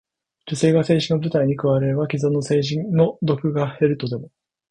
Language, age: Japanese, 19-29